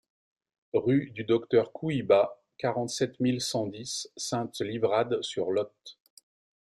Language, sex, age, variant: French, male, 50-59, Français de métropole